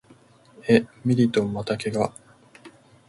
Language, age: Japanese, 19-29